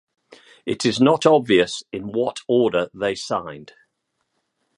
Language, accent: English, England English